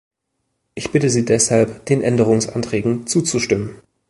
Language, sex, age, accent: German, male, 19-29, Deutschland Deutsch